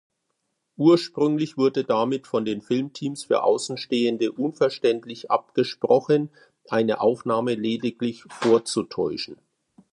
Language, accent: German, Deutschland Deutsch